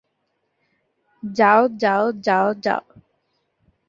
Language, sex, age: Bengali, female, 19-29